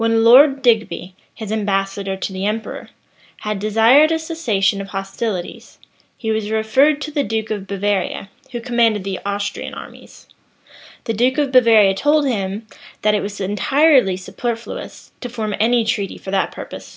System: none